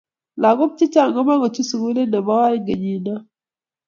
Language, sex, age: Kalenjin, female, 40-49